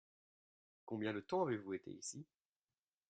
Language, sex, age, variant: French, male, 19-29, Français de métropole